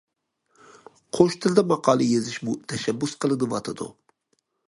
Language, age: Uyghur, 30-39